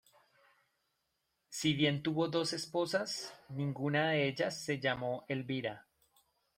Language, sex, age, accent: Spanish, male, 30-39, Andino-Pacífico: Colombia, Perú, Ecuador, oeste de Bolivia y Venezuela andina